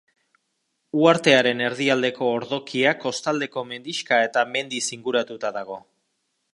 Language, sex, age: Basque, male, 30-39